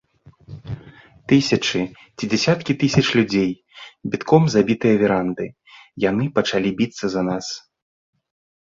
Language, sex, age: Belarusian, male, 40-49